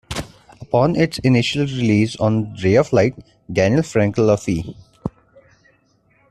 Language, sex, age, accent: English, male, 19-29, India and South Asia (India, Pakistan, Sri Lanka)